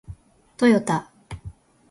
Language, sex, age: Japanese, female, 19-29